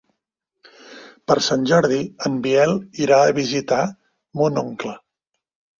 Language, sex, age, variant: Catalan, male, 40-49, Nord-Occidental